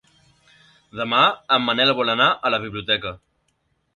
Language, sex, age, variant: Catalan, male, 19-29, Central